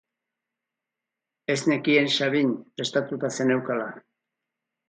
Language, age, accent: Basque, 60-69, Erdialdekoa edo Nafarra (Gipuzkoa, Nafarroa)